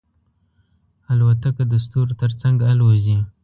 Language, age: Pashto, 19-29